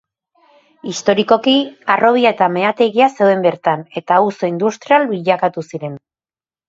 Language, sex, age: Basque, female, 40-49